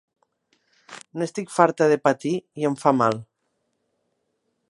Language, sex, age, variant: Catalan, female, 40-49, Nord-Occidental